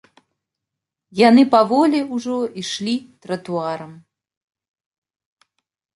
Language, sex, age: Belarusian, female, 30-39